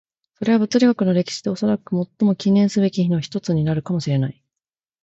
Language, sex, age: Japanese, female, 30-39